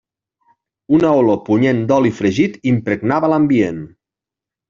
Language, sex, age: Catalan, male, 40-49